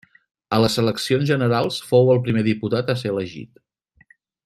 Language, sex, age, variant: Catalan, male, 40-49, Central